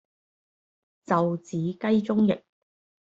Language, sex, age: Cantonese, female, 30-39